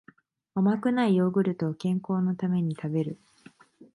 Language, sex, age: Japanese, female, 19-29